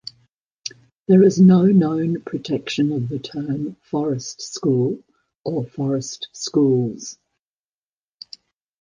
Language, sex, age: English, female, 70-79